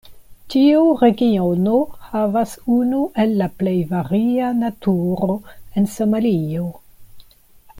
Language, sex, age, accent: Esperanto, female, 60-69, Internacia